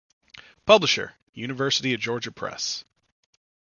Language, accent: English, United States English